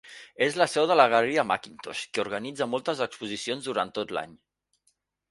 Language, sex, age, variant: Catalan, male, 40-49, Central